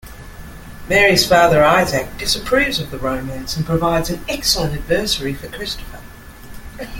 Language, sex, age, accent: English, female, 50-59, Australian English